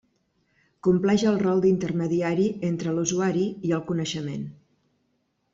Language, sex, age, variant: Catalan, female, 50-59, Central